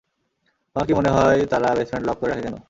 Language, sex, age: Bengali, male, 19-29